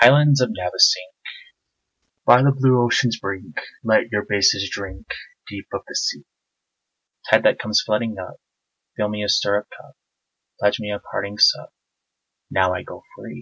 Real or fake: real